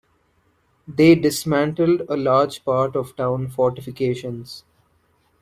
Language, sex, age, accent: English, male, 19-29, India and South Asia (India, Pakistan, Sri Lanka)